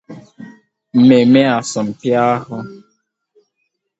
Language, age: Igbo, 19-29